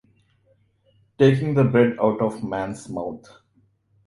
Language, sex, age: English, male, 30-39